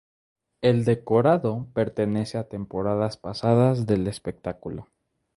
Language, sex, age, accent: Spanish, male, 19-29, México